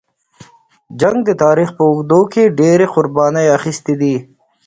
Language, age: Pashto, 40-49